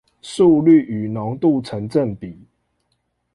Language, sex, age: Chinese, male, 19-29